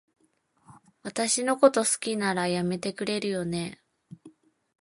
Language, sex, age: Japanese, female, 19-29